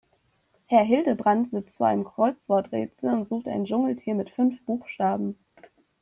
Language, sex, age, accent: German, female, 19-29, Deutschland Deutsch